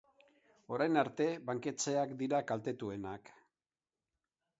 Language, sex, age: Basque, male, 50-59